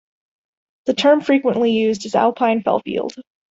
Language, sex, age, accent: English, female, 19-29, United States English